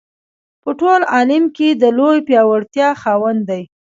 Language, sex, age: Pashto, female, 19-29